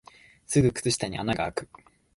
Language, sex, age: Japanese, male, 19-29